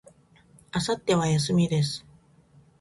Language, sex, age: Japanese, female, 40-49